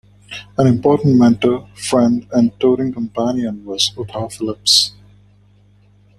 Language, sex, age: English, male, 30-39